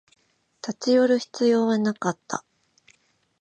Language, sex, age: Japanese, female, 40-49